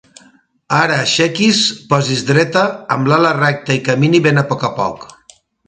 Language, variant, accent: Catalan, Valencià meridional, valencià